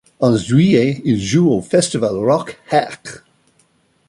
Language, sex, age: French, male, 60-69